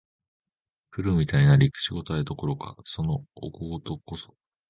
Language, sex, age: Japanese, male, under 19